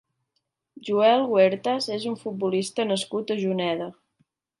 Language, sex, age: Catalan, female, 19-29